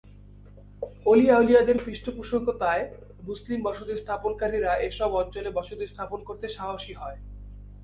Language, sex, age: Bengali, male, 19-29